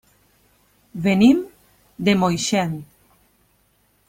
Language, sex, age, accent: Catalan, female, 30-39, valencià